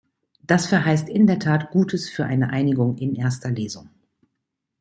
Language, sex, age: German, female, 50-59